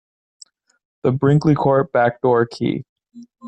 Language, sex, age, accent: English, male, 19-29, United States English